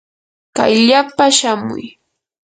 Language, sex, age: Yanahuanca Pasco Quechua, female, 30-39